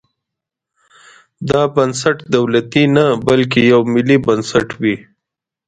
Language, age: Pashto, 30-39